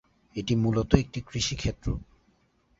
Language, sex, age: Bengali, male, 19-29